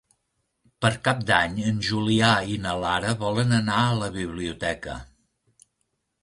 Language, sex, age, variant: Catalan, male, 70-79, Central